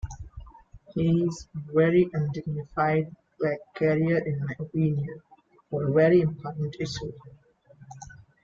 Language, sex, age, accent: English, male, under 19, India and South Asia (India, Pakistan, Sri Lanka)